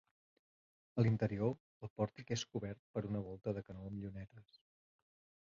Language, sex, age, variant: Catalan, male, 30-39, Central